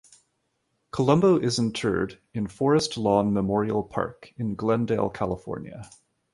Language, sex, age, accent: English, male, 30-39, Canadian English